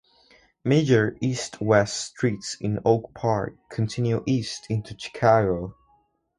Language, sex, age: English, male, under 19